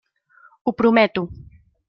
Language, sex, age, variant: Catalan, female, 30-39, Central